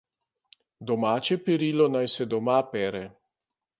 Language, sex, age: Slovenian, male, 60-69